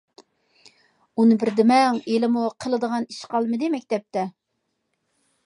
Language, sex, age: Uyghur, female, 40-49